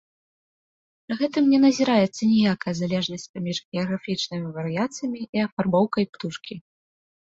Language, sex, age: Belarusian, female, 19-29